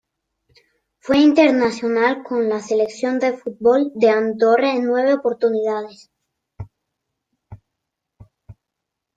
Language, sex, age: Spanish, female, under 19